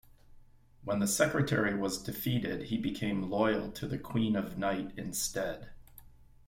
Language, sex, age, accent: English, male, 50-59, United States English